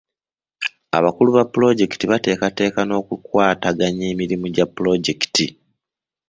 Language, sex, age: Ganda, male, 19-29